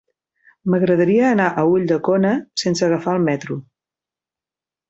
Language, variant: Catalan, Central